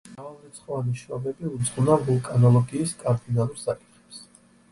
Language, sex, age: Georgian, male, 30-39